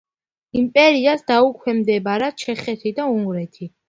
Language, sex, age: Georgian, female, under 19